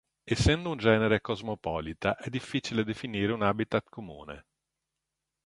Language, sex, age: Italian, male, 50-59